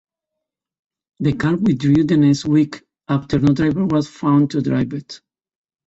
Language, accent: English, Southern African (South Africa, Zimbabwe, Namibia)